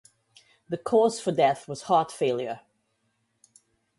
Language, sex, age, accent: English, female, 50-59, West Indies and Bermuda (Bahamas, Bermuda, Jamaica, Trinidad)